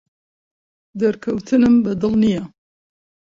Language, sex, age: Central Kurdish, female, 50-59